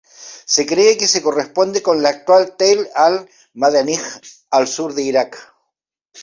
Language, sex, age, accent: Spanish, male, 50-59, Chileno: Chile, Cuyo